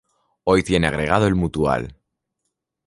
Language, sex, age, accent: Spanish, male, under 19, España: Norte peninsular (Asturias, Castilla y León, Cantabria, País Vasco, Navarra, Aragón, La Rioja, Guadalajara, Cuenca)